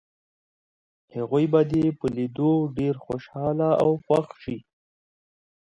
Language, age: Pashto, 30-39